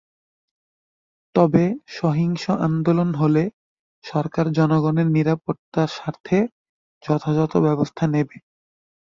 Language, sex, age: Bengali, male, 19-29